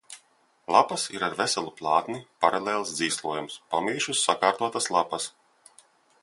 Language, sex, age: Latvian, male, 30-39